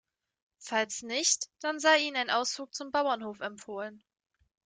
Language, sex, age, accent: German, female, 19-29, Deutschland Deutsch